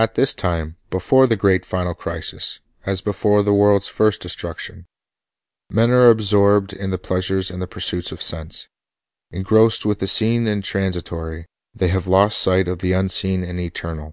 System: none